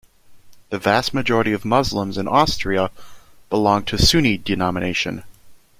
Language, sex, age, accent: English, male, 19-29, United States English